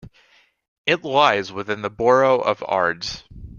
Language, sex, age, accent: English, male, under 19, United States English